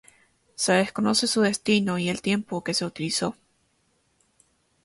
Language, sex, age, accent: Spanish, female, 19-29, Rioplatense: Argentina, Uruguay, este de Bolivia, Paraguay